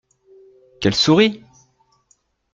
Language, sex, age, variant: French, male, 30-39, Français de métropole